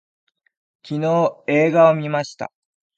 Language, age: Japanese, 19-29